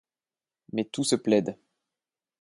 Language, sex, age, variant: French, male, 30-39, Français de métropole